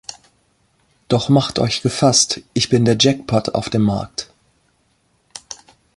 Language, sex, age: German, female, 50-59